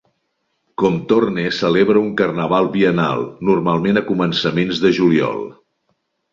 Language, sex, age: Catalan, male, 60-69